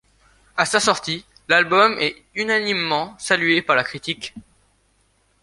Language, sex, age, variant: French, male, under 19, Français de métropole